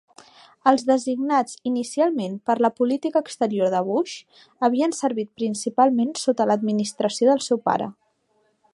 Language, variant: Catalan, Central